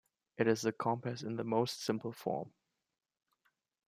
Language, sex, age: English, male, 19-29